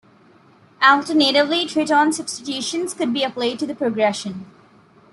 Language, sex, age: English, female, under 19